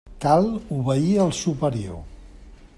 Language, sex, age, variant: Catalan, male, 60-69, Central